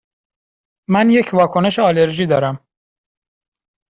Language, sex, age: Persian, male, 19-29